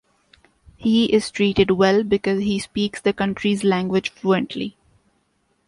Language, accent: English, India and South Asia (India, Pakistan, Sri Lanka)